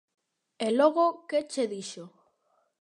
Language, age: Galician, under 19